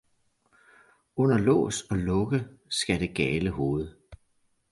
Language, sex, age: Danish, male, 40-49